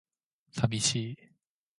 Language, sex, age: Japanese, male, 19-29